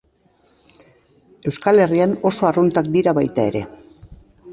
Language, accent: Basque, Mendebalekoa (Araba, Bizkaia, Gipuzkoako mendebaleko herri batzuk)